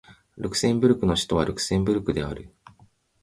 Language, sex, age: Japanese, male, 30-39